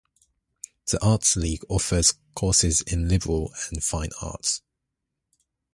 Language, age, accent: English, 19-29, England English